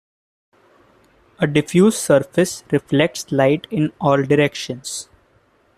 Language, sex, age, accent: English, male, 19-29, India and South Asia (India, Pakistan, Sri Lanka)